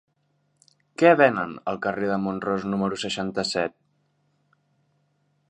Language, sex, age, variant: Catalan, male, 19-29, Central